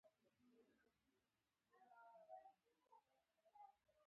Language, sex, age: Pashto, female, 30-39